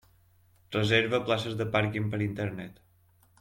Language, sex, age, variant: Catalan, male, 30-39, Balear